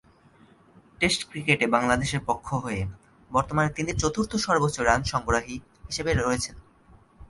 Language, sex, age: Bengali, male, under 19